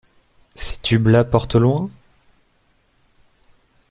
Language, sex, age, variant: French, male, 19-29, Français de métropole